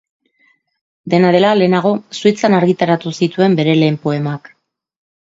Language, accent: Basque, Mendebalekoa (Araba, Bizkaia, Gipuzkoako mendebaleko herri batzuk)